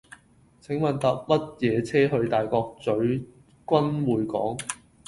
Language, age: Cantonese, 19-29